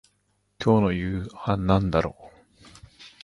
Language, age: Japanese, 50-59